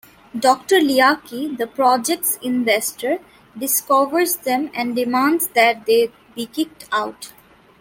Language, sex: English, female